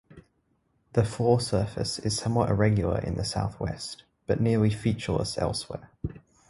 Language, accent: English, Australian English